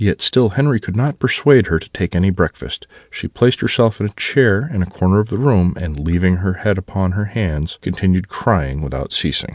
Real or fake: real